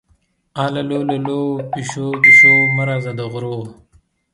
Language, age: Pashto, 19-29